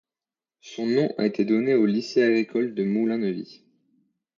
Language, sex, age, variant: French, male, 19-29, Français de métropole